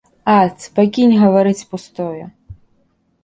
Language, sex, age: Belarusian, female, 30-39